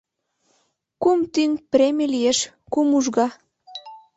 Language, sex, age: Mari, female, under 19